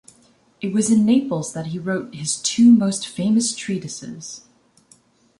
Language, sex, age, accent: English, female, 19-29, Canadian English